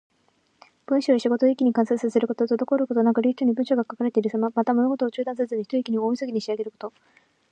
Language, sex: Japanese, female